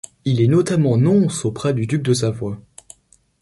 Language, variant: French, Français de métropole